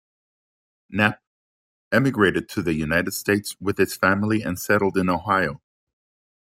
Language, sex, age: English, male, 60-69